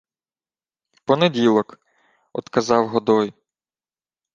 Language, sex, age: Ukrainian, male, 30-39